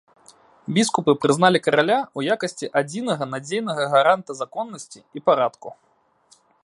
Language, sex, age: Belarusian, male, 19-29